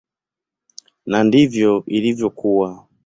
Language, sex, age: Swahili, male, 19-29